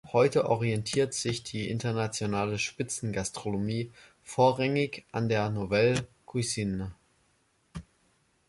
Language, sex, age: German, male, under 19